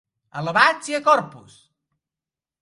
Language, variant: Catalan, Central